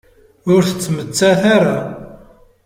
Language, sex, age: Kabyle, male, 30-39